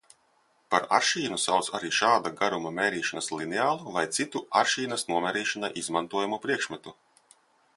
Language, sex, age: Latvian, male, 30-39